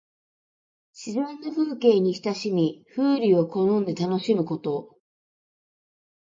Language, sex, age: Japanese, female, 50-59